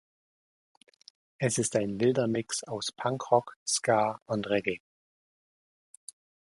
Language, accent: German, Deutschland Deutsch